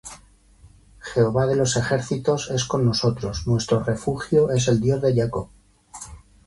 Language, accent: Spanish, España: Centro-Sur peninsular (Madrid, Toledo, Castilla-La Mancha)